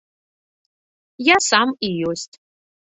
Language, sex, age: Belarusian, female, 30-39